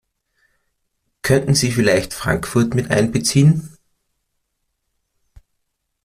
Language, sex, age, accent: German, male, 30-39, Österreichisches Deutsch